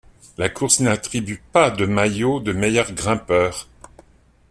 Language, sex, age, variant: French, male, 50-59, Français de métropole